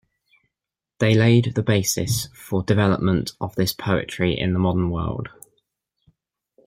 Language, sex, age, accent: English, male, 19-29, England English